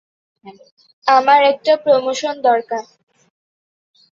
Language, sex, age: Bengali, female, 19-29